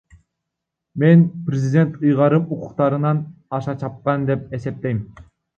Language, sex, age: Kyrgyz, male, under 19